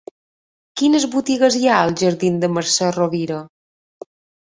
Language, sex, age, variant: Catalan, female, 40-49, Balear